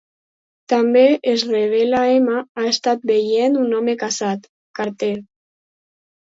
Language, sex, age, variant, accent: Catalan, female, under 19, Alacantí, valencià